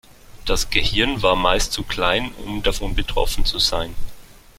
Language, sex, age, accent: German, male, 30-39, Schweizerdeutsch